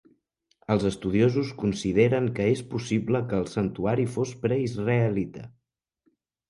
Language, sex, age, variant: Catalan, male, 19-29, Central